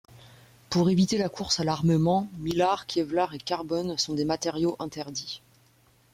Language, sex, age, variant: French, female, 19-29, Français de métropole